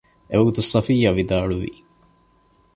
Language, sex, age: Divehi, male, 19-29